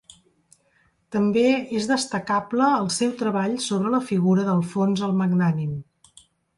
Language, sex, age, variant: Catalan, female, 50-59, Central